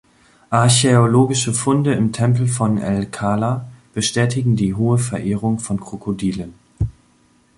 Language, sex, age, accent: German, male, 30-39, Deutschland Deutsch